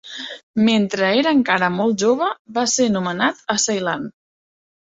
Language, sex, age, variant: Catalan, female, 30-39, Central